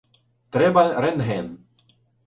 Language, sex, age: Ukrainian, male, 19-29